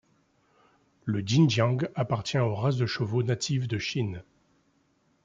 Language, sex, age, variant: French, male, 50-59, Français de métropole